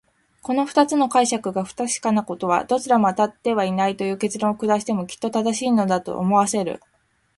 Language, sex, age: Japanese, female, 40-49